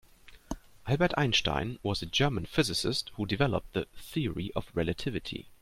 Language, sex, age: English, male, 30-39